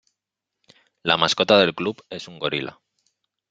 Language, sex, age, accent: Spanish, male, 30-39, España: Norte peninsular (Asturias, Castilla y León, Cantabria, País Vasco, Navarra, Aragón, La Rioja, Guadalajara, Cuenca)